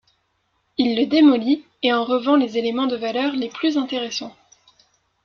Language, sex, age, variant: French, female, 19-29, Français de métropole